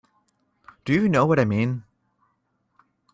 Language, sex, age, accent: English, male, under 19, United States English